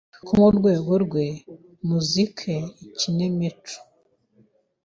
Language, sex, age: Kinyarwanda, female, 19-29